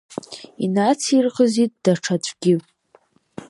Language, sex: Abkhazian, female